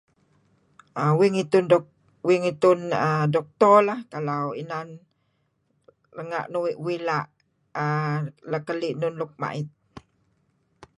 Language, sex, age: Kelabit, female, 60-69